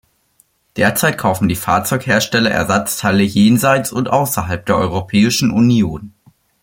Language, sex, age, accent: German, male, under 19, Deutschland Deutsch